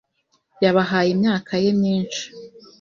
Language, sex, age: Kinyarwanda, female, 19-29